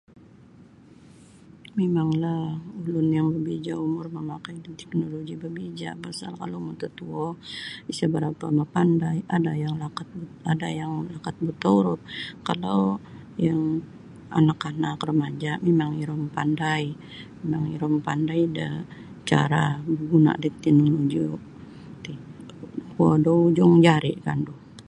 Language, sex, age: Sabah Bisaya, female, 60-69